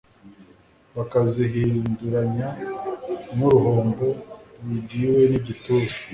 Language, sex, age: Kinyarwanda, male, 19-29